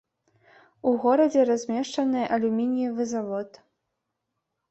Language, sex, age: Belarusian, female, 19-29